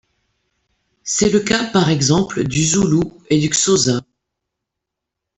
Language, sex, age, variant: French, female, 60-69, Français de métropole